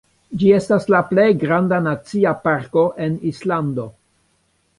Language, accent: Esperanto, Internacia